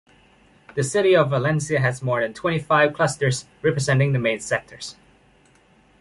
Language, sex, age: English, male, 19-29